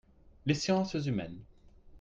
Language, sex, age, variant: French, male, 30-39, Français de métropole